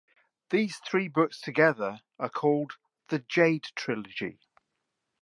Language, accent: English, England English